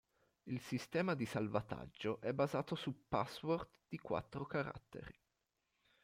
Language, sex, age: Italian, male, 19-29